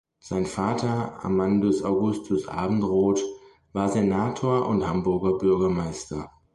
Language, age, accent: German, 40-49, Deutschland Deutsch